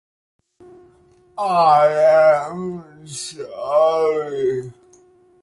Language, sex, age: English, male, 19-29